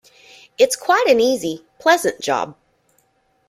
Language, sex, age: English, female, 30-39